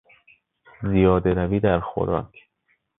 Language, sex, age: Persian, male, 19-29